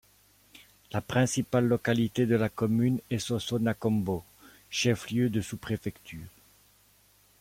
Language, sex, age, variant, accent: French, male, 50-59, Français d'Europe, Français de Belgique